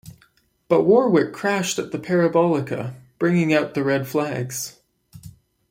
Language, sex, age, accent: English, male, 19-29, Canadian English